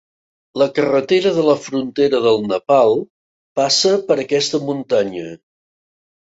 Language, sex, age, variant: Catalan, male, 60-69, Central